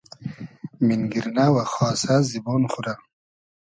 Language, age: Hazaragi, 30-39